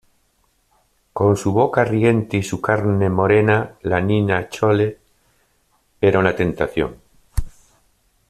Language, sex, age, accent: Spanish, male, 50-59, España: Norte peninsular (Asturias, Castilla y León, Cantabria, País Vasco, Navarra, Aragón, La Rioja, Guadalajara, Cuenca)